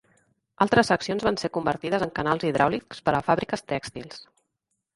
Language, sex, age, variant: Catalan, female, 40-49, Central